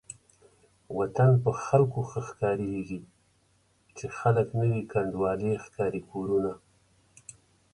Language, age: Pashto, 60-69